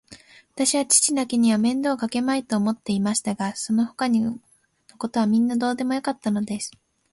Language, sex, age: Japanese, female, 19-29